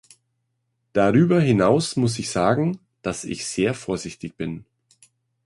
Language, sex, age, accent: German, male, 50-59, Deutschland Deutsch